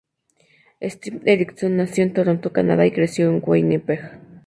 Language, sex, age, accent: Spanish, female, 19-29, México